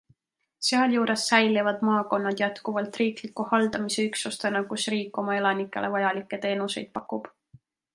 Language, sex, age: Estonian, female, 19-29